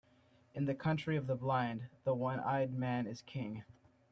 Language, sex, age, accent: English, male, 19-29, United States English